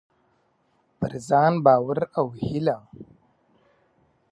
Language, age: Pashto, 19-29